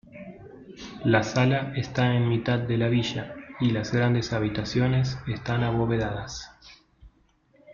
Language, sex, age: Spanish, male, 40-49